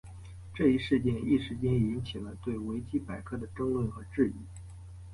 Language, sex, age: Chinese, male, 19-29